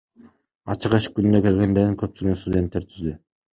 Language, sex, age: Kyrgyz, male, under 19